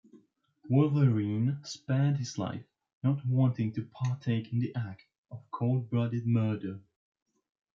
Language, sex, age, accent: English, male, 19-29, England English